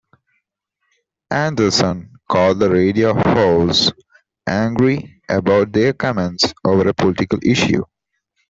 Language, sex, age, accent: English, male, 19-29, India and South Asia (India, Pakistan, Sri Lanka)